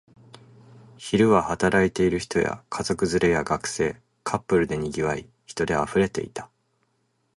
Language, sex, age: Japanese, male, 19-29